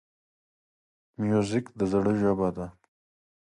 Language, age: Pashto, 19-29